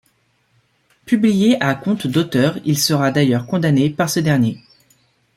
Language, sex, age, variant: French, male, 19-29, Français de métropole